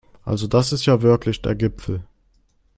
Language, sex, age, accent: German, male, 19-29, Deutschland Deutsch